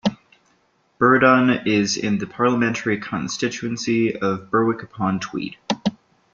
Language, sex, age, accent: English, male, 19-29, United States English